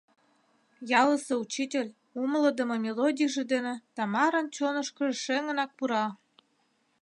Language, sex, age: Mari, female, 30-39